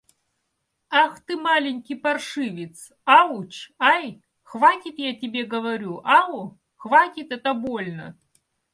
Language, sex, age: Russian, female, 40-49